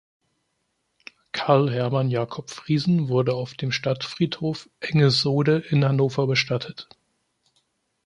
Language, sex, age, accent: German, male, 19-29, Deutschland Deutsch